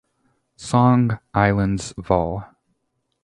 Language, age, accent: English, 30-39, United States English